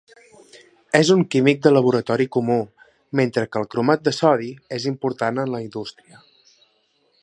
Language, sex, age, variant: Catalan, male, 30-39, Central